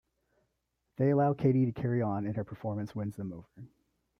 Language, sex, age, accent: English, male, 30-39, United States English